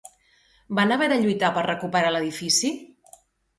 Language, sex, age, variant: Catalan, female, 40-49, Central